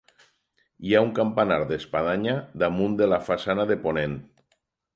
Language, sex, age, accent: Catalan, male, 60-69, valencià